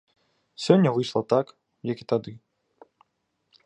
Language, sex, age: Belarusian, male, 19-29